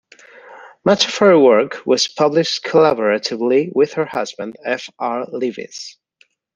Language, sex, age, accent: English, male, 19-29, United States English